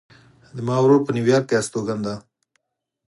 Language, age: Pashto, 30-39